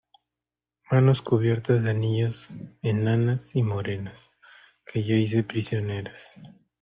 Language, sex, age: Spanish, male, 19-29